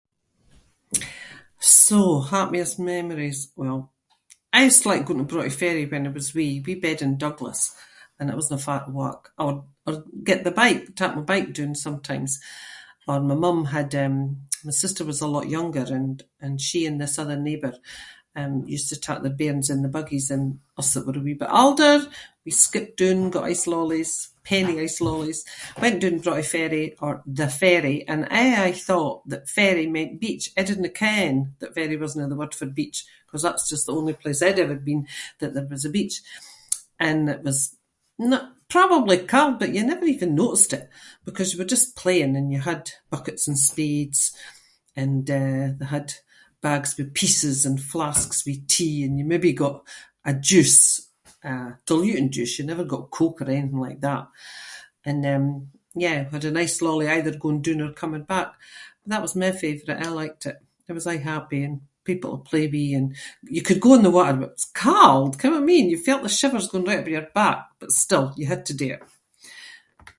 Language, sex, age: Scots, female, 70-79